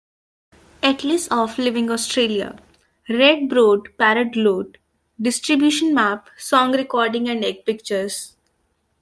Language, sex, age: English, female, 19-29